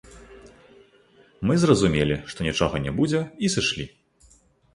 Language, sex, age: Belarusian, male, 30-39